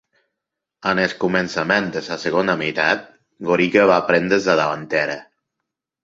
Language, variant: Catalan, Balear